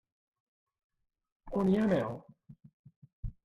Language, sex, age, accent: Catalan, male, 50-59, valencià